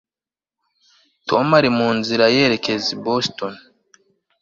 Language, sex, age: Kinyarwanda, male, 19-29